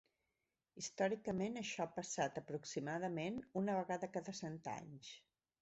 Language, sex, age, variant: Catalan, female, 40-49, Central